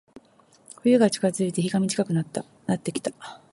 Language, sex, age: Japanese, female, 40-49